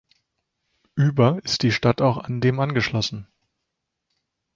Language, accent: German, Deutschland Deutsch